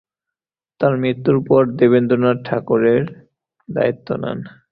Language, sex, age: Bengali, male, 19-29